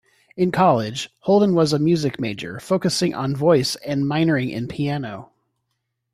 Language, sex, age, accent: English, male, 50-59, United States English